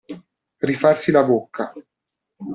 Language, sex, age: Italian, male, 30-39